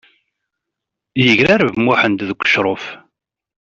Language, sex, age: Kabyle, male, 40-49